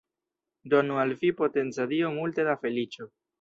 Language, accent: Esperanto, Internacia